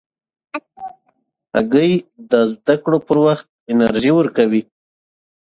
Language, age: Pashto, 40-49